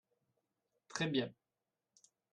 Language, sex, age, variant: French, male, 40-49, Français de métropole